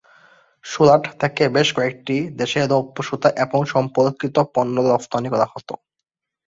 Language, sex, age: Bengali, male, 19-29